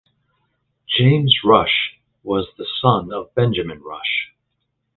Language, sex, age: English, male, 50-59